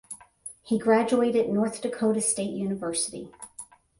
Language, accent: English, United States English